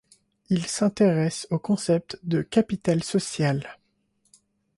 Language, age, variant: French, 19-29, Français de métropole